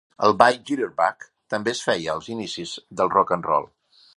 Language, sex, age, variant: Catalan, male, 50-59, Central